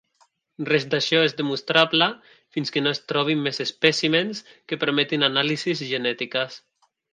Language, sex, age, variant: Catalan, male, 19-29, Central